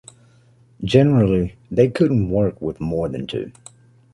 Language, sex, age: English, male, 50-59